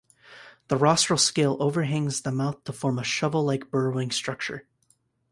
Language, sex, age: English, male, 19-29